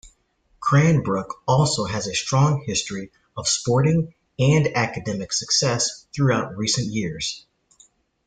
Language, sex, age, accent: English, male, 40-49, United States English